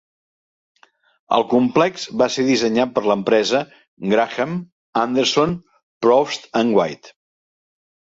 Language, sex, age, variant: Catalan, male, 60-69, Central